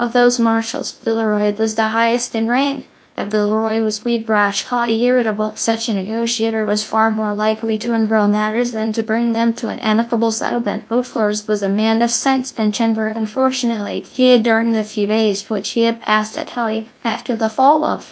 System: TTS, GlowTTS